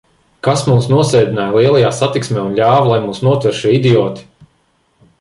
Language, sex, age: Latvian, male, 30-39